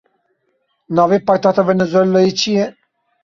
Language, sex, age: Kurdish, male, 19-29